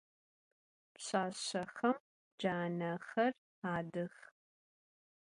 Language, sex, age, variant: Adyghe, female, 19-29, Адыгабзэ (Кирил, пстэумэ зэдыряе)